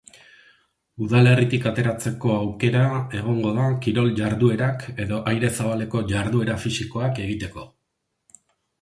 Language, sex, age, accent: Basque, male, 50-59, Erdialdekoa edo Nafarra (Gipuzkoa, Nafarroa)